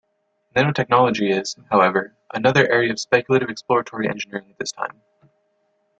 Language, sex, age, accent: English, male, under 19, United States English